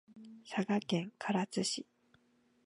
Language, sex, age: Japanese, female, 19-29